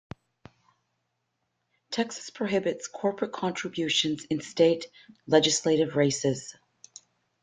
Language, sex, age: English, female, 50-59